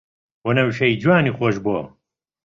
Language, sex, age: Central Kurdish, male, 50-59